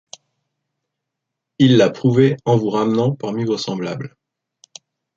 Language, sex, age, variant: French, male, 19-29, Français de métropole